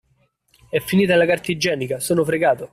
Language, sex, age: Italian, male, 19-29